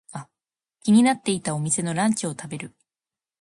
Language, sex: Japanese, female